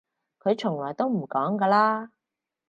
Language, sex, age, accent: Cantonese, female, 30-39, 广州音